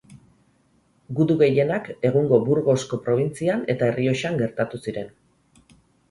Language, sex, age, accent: Basque, female, 40-49, Erdialdekoa edo Nafarra (Gipuzkoa, Nafarroa)